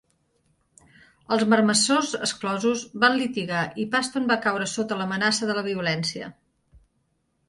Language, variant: Catalan, Nord-Occidental